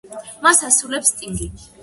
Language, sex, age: Georgian, female, 90+